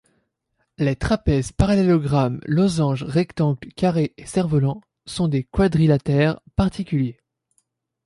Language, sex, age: French, male, under 19